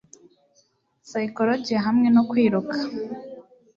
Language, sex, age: Kinyarwanda, female, 19-29